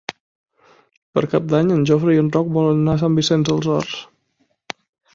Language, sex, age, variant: Catalan, male, 19-29, Central